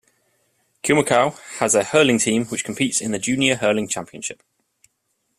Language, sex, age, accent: English, male, 30-39, England English